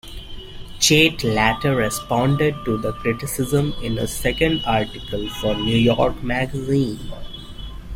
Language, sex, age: English, male, 19-29